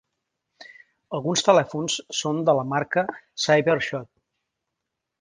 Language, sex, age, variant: Catalan, male, 50-59, Central